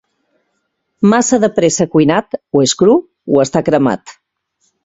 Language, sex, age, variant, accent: Catalan, female, 40-49, Central, Català central